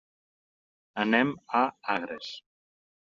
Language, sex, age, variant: Catalan, male, 30-39, Central